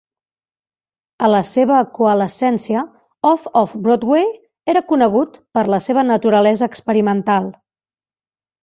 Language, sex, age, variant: Catalan, female, 40-49, Central